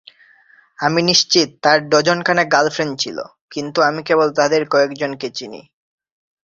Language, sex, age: Bengali, male, 19-29